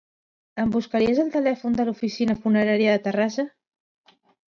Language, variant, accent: Catalan, Central, central